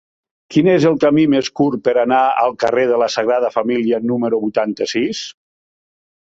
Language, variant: Catalan, Nord-Occidental